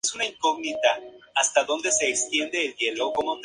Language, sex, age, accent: Spanish, male, 19-29, México